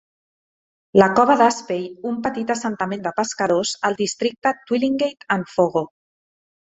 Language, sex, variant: Catalan, female, Central